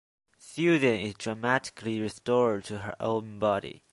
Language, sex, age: English, male, under 19